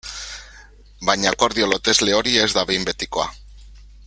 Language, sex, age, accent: Basque, male, 30-39, Mendebalekoa (Araba, Bizkaia, Gipuzkoako mendebaleko herri batzuk)